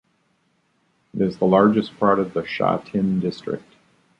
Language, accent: English, United States English